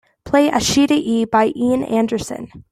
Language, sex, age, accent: English, female, under 19, United States English